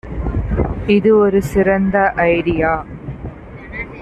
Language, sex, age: Tamil, female, 19-29